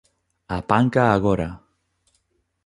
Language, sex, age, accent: Galician, male, 30-39, Normativo (estándar)